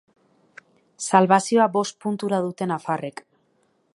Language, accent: Basque, Mendebalekoa (Araba, Bizkaia, Gipuzkoako mendebaleko herri batzuk)